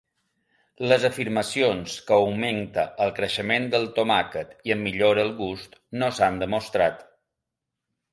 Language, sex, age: Catalan, male, 40-49